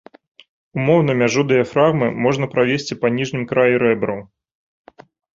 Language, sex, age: Belarusian, male, 30-39